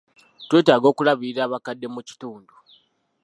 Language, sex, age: Ganda, male, 19-29